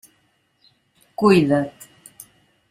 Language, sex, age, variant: Catalan, female, 60-69, Central